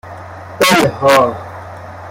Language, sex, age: Persian, male, 30-39